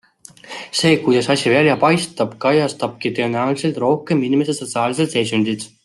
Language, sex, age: Estonian, male, 19-29